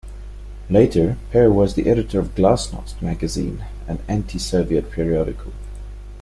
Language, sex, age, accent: English, male, 30-39, Southern African (South Africa, Zimbabwe, Namibia)